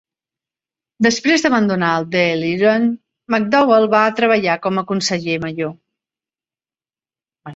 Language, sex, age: Catalan, female, 40-49